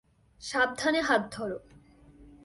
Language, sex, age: Bengali, female, 19-29